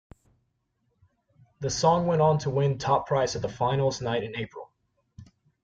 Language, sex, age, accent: English, male, 19-29, United States English